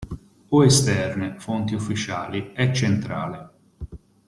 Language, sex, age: Italian, male, 40-49